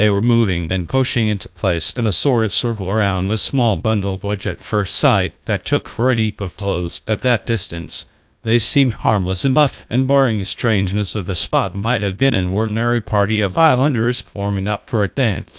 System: TTS, GlowTTS